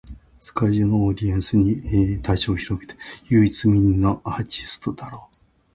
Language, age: Japanese, 60-69